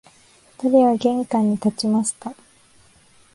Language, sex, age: Japanese, female, 19-29